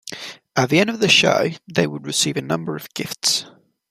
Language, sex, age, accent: English, male, 19-29, England English